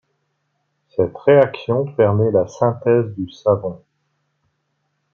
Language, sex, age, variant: French, male, 40-49, Français de métropole